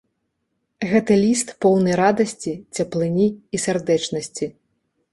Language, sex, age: Belarusian, female, 30-39